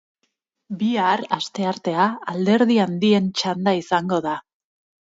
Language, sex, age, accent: Basque, female, 30-39, Mendebalekoa (Araba, Bizkaia, Gipuzkoako mendebaleko herri batzuk)